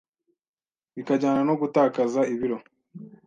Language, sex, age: Kinyarwanda, male, 19-29